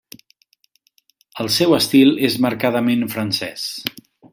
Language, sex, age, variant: Catalan, male, 50-59, Central